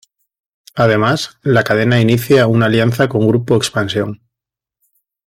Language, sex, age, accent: Spanish, male, 30-39, España: Norte peninsular (Asturias, Castilla y León, Cantabria, País Vasco, Navarra, Aragón, La Rioja, Guadalajara, Cuenca)